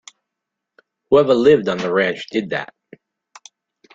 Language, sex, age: English, male, 50-59